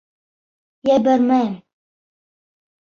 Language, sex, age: Bashkir, male, under 19